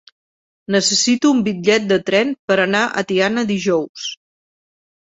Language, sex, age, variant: Catalan, female, 50-59, Central